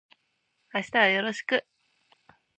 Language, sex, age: Japanese, female, 19-29